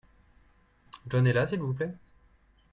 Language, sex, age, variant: French, male, 30-39, Français de métropole